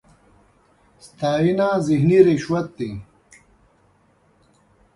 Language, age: Pashto, 50-59